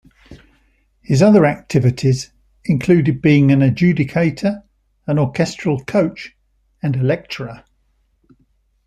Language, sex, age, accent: English, male, 60-69, England English